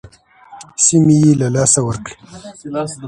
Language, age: Pashto, 30-39